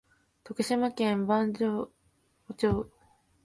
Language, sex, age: Japanese, female, 19-29